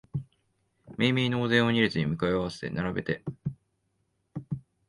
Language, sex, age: Japanese, male, 19-29